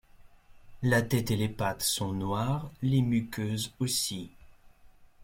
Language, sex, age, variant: French, male, 30-39, Français de métropole